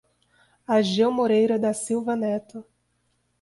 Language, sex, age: Portuguese, female, 30-39